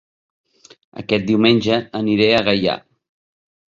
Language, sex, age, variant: Catalan, male, 40-49, Nord-Occidental